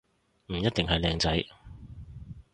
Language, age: Cantonese, 30-39